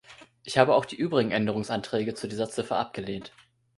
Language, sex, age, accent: German, male, 19-29, Deutschland Deutsch